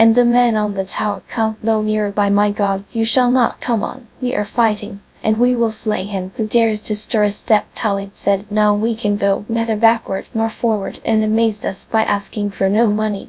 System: TTS, GradTTS